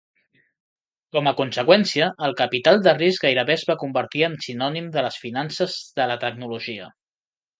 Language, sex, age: Catalan, male, 30-39